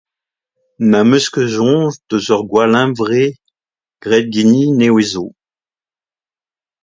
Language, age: Breton, 60-69